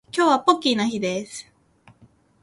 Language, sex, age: Japanese, female, 19-29